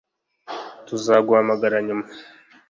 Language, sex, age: Kinyarwanda, male, 19-29